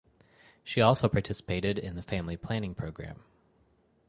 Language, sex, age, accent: English, male, 30-39, United States English